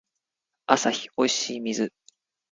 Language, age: Japanese, 30-39